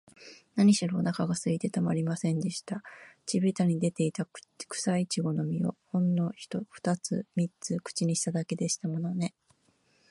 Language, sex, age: Japanese, female, 50-59